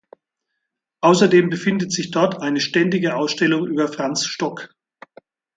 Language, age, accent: German, 60-69, Deutschland Deutsch